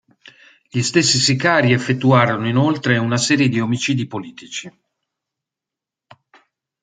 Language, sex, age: Italian, male, 50-59